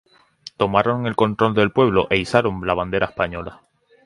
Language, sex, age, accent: Spanish, male, 19-29, España: Islas Canarias